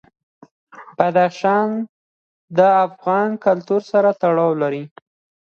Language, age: Pashto, under 19